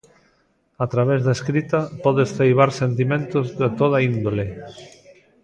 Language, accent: Galician, Atlántico (seseo e gheada)